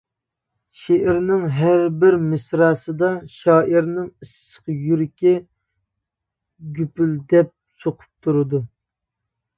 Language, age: Uyghur, 19-29